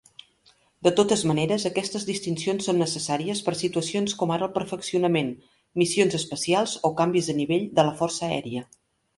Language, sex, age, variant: Catalan, female, 50-59, Central